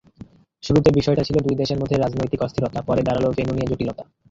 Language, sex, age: Bengali, male, 19-29